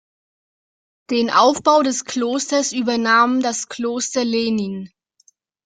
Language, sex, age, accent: German, female, 19-29, Deutschland Deutsch